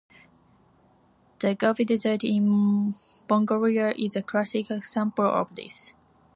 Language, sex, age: English, female, 19-29